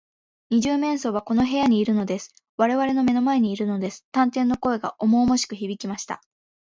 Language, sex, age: Japanese, female, 19-29